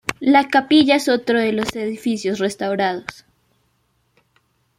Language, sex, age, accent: Spanish, female, under 19, Caribe: Cuba, Venezuela, Puerto Rico, República Dominicana, Panamá, Colombia caribeña, México caribeño, Costa del golfo de México